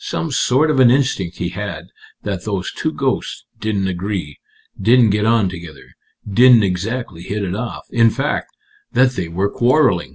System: none